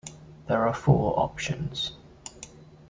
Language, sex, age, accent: English, male, 19-29, England English